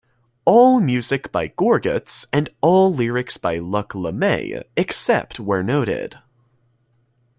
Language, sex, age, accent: English, male, under 19, United States English